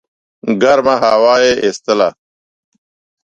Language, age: Pashto, 40-49